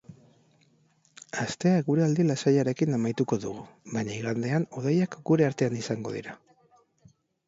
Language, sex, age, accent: Basque, male, 30-39, Mendebalekoa (Araba, Bizkaia, Gipuzkoako mendebaleko herri batzuk)